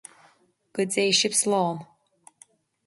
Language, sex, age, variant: Irish, female, 30-39, Gaeilge Chonnacht